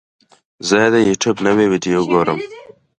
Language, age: Pashto, 19-29